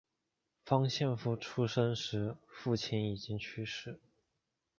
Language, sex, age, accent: Chinese, male, 19-29, 出生地：江西省